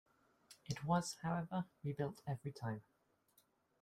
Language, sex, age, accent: English, male, 19-29, England English